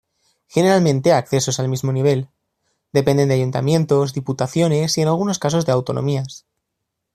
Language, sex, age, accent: Spanish, male, 19-29, España: Centro-Sur peninsular (Madrid, Toledo, Castilla-La Mancha)